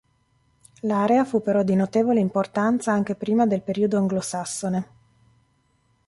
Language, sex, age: Italian, female, 40-49